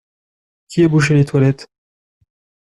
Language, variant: French, Français de métropole